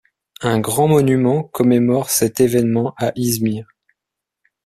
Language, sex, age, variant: French, male, 30-39, Français de métropole